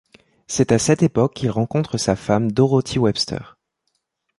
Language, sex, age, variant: French, male, 19-29, Français de métropole